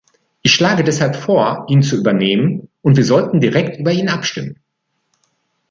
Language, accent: German, Deutschland Deutsch